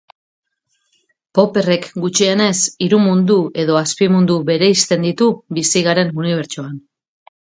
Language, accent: Basque, Mendebalekoa (Araba, Bizkaia, Gipuzkoako mendebaleko herri batzuk)